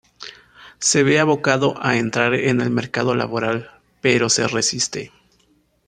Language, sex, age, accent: Spanish, male, 19-29, México